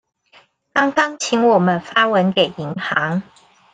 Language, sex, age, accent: Chinese, female, 40-49, 出生地：臺中市